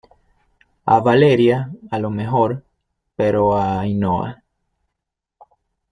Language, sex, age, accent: Spanish, male, 30-39, Caribe: Cuba, Venezuela, Puerto Rico, República Dominicana, Panamá, Colombia caribeña, México caribeño, Costa del golfo de México